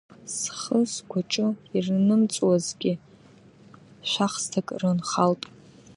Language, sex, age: Abkhazian, female, under 19